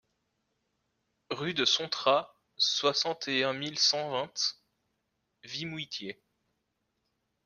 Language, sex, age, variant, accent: French, male, 19-29, Français d'Europe, Français de Suisse